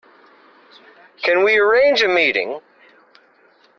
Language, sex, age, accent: English, male, 30-39, United States English